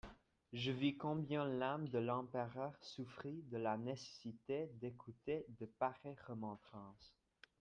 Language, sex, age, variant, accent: French, male, under 19, Français d'Amérique du Nord, Français du Canada